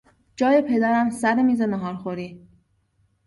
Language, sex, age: Persian, female, 30-39